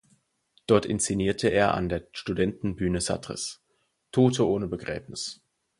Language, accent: German, Deutschland Deutsch